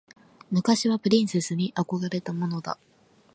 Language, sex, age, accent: Japanese, female, 19-29, 標準語